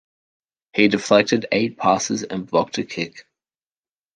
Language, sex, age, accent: English, male, 19-29, Australian English